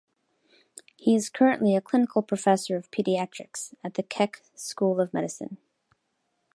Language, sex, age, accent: English, female, 40-49, United States English